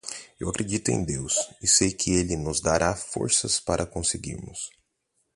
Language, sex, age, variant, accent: Portuguese, male, 19-29, Portuguese (Brasil), Paulista